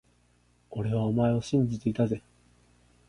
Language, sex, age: Japanese, male, 19-29